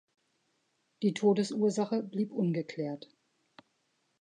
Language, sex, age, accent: German, female, 50-59, Deutschland Deutsch